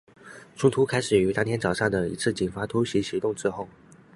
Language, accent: Chinese, 出生地：福建省